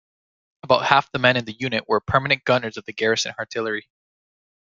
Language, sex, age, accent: English, male, 19-29, United States English